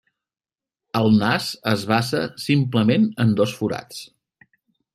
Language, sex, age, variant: Catalan, male, 40-49, Central